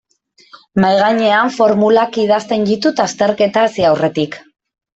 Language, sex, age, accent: Basque, female, 30-39, Mendebalekoa (Araba, Bizkaia, Gipuzkoako mendebaleko herri batzuk)